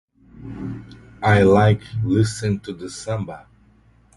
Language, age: English, 50-59